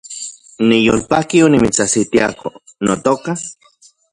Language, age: Central Puebla Nahuatl, 30-39